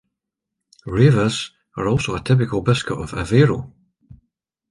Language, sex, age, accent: English, male, 50-59, Scottish English